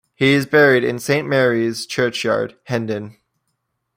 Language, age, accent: English, under 19, Canadian English